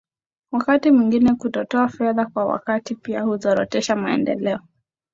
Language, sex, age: Swahili, female, 19-29